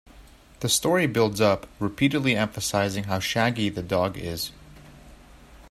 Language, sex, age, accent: English, male, 19-29, United States English